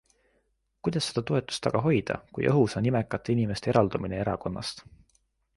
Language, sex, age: Estonian, male, 19-29